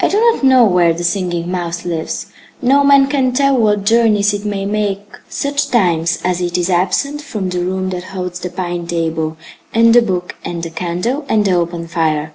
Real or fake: real